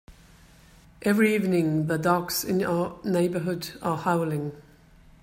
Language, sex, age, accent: English, female, 40-49, England English